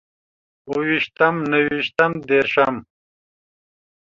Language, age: Pashto, 40-49